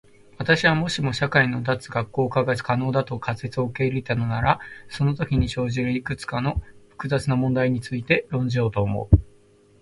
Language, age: Japanese, 19-29